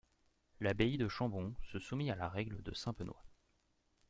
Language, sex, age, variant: French, male, 19-29, Français de métropole